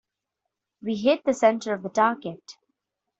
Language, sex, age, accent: English, female, under 19, India and South Asia (India, Pakistan, Sri Lanka)